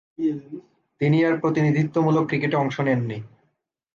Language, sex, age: Bengali, male, 19-29